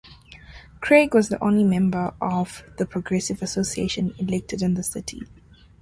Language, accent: English, Southern African (South Africa, Zimbabwe, Namibia)